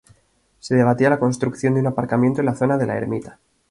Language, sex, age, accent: Spanish, male, 19-29, España: Centro-Sur peninsular (Madrid, Toledo, Castilla-La Mancha)